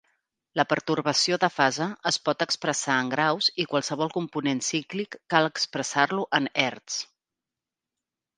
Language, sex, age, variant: Catalan, female, 40-49, Central